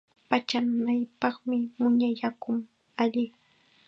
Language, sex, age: Chiquián Ancash Quechua, female, 19-29